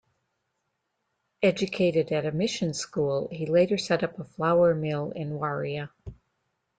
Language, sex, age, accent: English, female, 50-59, United States English